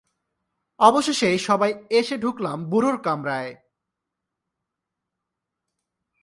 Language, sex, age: Bengali, male, 19-29